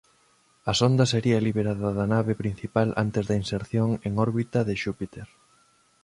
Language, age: Galician, 30-39